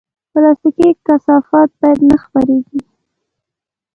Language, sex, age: Pashto, female, 19-29